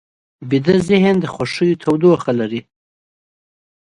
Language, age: Pashto, 40-49